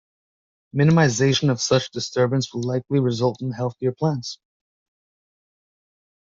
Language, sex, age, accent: English, male, 19-29, United States English